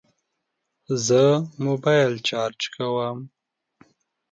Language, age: Pashto, 19-29